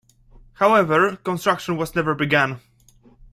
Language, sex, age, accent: English, male, 19-29, United States English